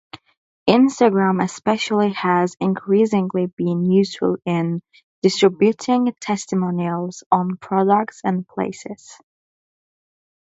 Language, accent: English, United States English